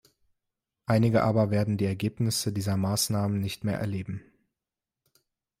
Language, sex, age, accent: German, male, 19-29, Deutschland Deutsch